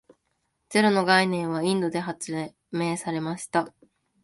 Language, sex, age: Japanese, female, 19-29